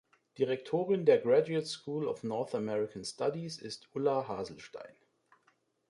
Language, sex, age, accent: German, male, 30-39, Deutschland Deutsch